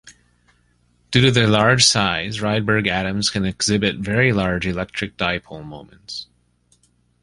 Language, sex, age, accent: English, male, 40-49, United States English